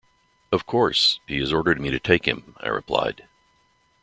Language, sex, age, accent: English, male, 60-69, United States English